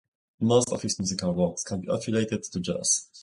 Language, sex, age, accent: English, male, 19-29, England English